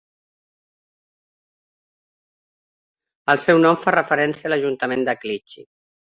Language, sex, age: Catalan, female, 60-69